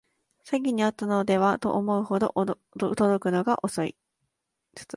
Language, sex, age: Japanese, female, 19-29